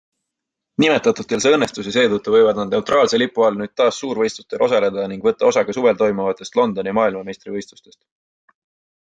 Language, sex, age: Estonian, male, 19-29